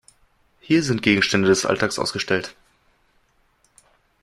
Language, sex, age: German, male, 19-29